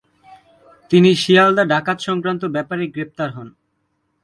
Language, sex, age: Bengali, male, under 19